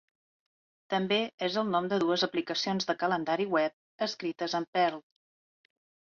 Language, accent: Catalan, gironí